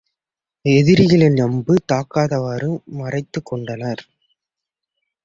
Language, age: Tamil, 19-29